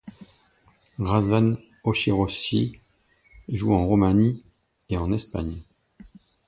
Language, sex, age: French, male, 40-49